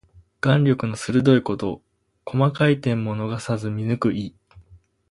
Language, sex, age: Japanese, male, under 19